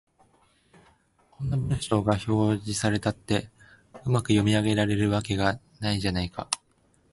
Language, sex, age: Japanese, male, 19-29